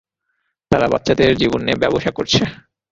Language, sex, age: Bengali, male, 19-29